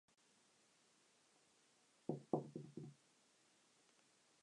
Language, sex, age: English, male, under 19